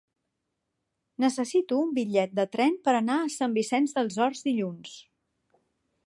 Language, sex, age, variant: Catalan, female, 40-49, Central